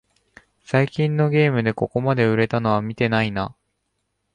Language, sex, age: Japanese, male, under 19